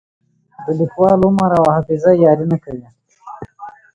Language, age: Pashto, 19-29